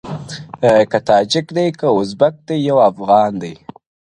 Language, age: Pashto, under 19